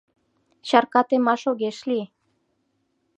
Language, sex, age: Mari, female, 19-29